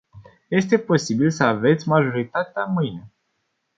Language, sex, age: Romanian, male, 19-29